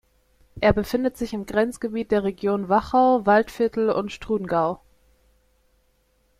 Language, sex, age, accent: German, female, 19-29, Deutschland Deutsch